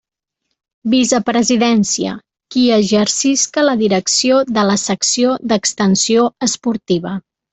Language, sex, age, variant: Catalan, female, 40-49, Central